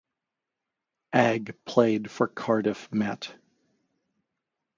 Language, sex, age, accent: English, male, 50-59, Canadian English